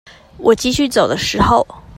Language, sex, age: Chinese, female, 19-29